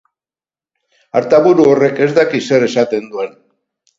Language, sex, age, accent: Basque, male, 70-79, Mendebalekoa (Araba, Bizkaia, Gipuzkoako mendebaleko herri batzuk)